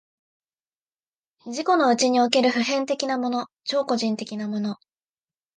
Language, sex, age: Japanese, female, 19-29